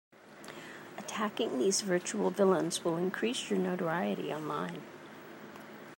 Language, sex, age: English, female, 60-69